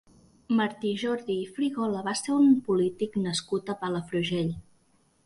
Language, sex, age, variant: Catalan, female, under 19, Central